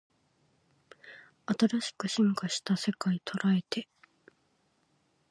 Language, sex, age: Japanese, female, 19-29